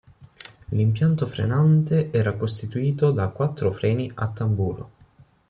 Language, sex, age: Italian, male, 19-29